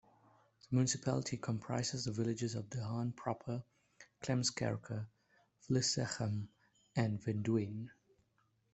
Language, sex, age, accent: English, male, 30-39, Southern African (South Africa, Zimbabwe, Namibia)